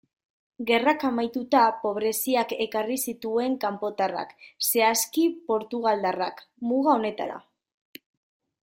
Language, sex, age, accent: Basque, female, 19-29, Mendebalekoa (Araba, Bizkaia, Gipuzkoako mendebaleko herri batzuk)